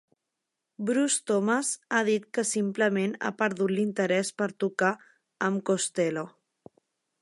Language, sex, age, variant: Catalan, female, 30-39, Central